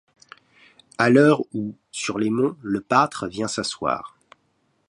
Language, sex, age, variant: French, male, 40-49, Français de métropole